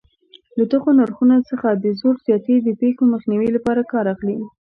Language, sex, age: Pashto, female, under 19